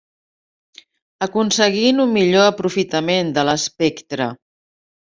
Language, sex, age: Catalan, female, 50-59